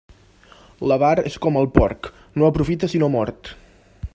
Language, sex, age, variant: Catalan, male, 19-29, Central